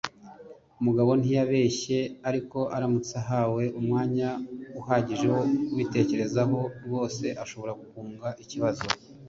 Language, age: Kinyarwanda, 30-39